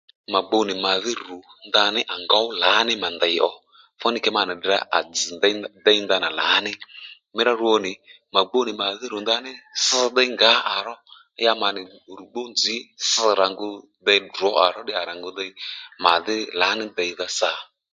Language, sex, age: Lendu, male, 30-39